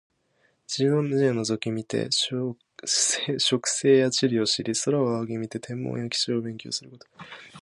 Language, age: Japanese, 19-29